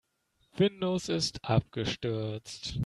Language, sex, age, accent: German, male, 19-29, Deutschland Deutsch